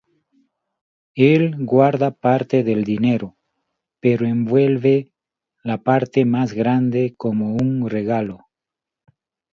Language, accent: Spanish, Rioplatense: Argentina, Uruguay, este de Bolivia, Paraguay